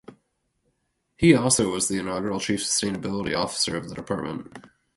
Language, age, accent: English, 30-39, United States English